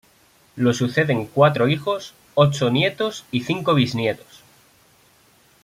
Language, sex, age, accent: Spanish, male, 19-29, España: Centro-Sur peninsular (Madrid, Toledo, Castilla-La Mancha)